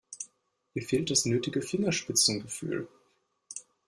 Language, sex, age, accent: German, male, 19-29, Deutschland Deutsch